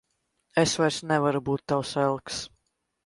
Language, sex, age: Latvian, male, under 19